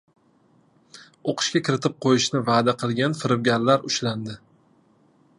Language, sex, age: Uzbek, male, 30-39